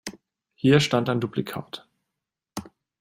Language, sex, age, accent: German, male, 19-29, Deutschland Deutsch